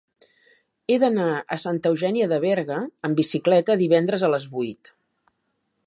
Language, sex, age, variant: Catalan, female, 50-59, Central